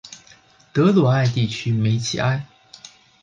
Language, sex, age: Chinese, male, 19-29